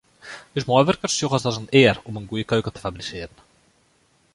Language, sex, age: Western Frisian, male, 19-29